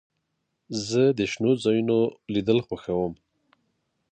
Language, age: Pashto, 30-39